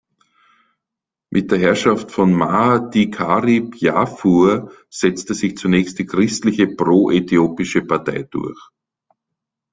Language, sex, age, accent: German, male, 50-59, Österreichisches Deutsch